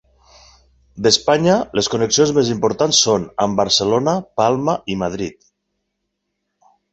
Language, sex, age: Catalan, male, 40-49